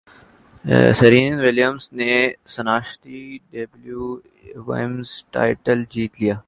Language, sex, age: Urdu, male, 19-29